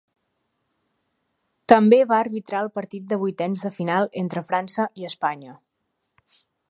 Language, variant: Catalan, Central